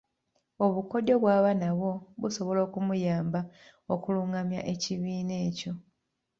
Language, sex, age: Ganda, female, 19-29